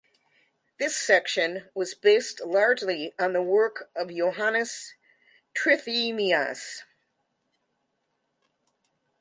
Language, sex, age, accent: English, female, 70-79, United States English